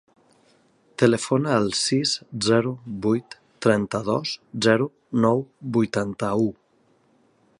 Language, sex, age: Catalan, male, 40-49